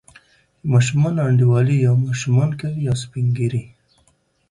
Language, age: Pashto, 19-29